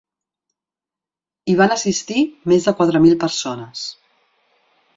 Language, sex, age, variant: Catalan, female, 40-49, Central